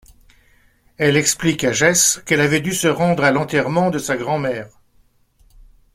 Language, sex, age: French, male, 60-69